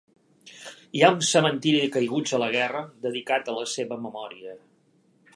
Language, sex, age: Catalan, male, 50-59